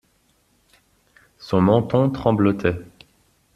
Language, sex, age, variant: French, male, 30-39, Français de métropole